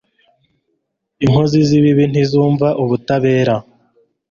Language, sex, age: Kinyarwanda, male, 19-29